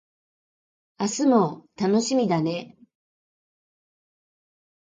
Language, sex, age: Japanese, female, 50-59